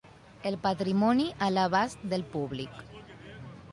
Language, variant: Catalan, Central